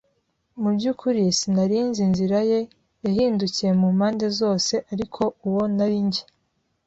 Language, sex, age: Kinyarwanda, female, 19-29